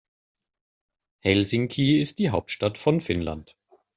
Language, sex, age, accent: German, male, 40-49, Deutschland Deutsch